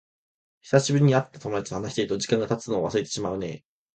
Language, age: Japanese, 19-29